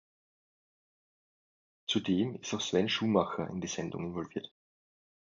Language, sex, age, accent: German, male, 19-29, Österreichisches Deutsch